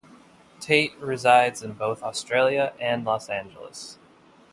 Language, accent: English, United States English